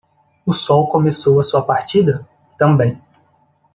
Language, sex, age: Portuguese, male, 30-39